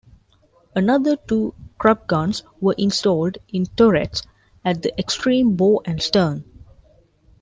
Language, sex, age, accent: English, female, 19-29, India and South Asia (India, Pakistan, Sri Lanka)